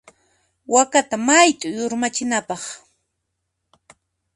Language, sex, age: Puno Quechua, female, 40-49